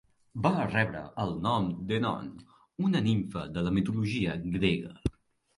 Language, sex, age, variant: Catalan, male, under 19, Central